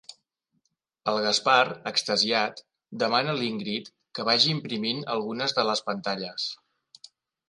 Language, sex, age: Catalan, male, 50-59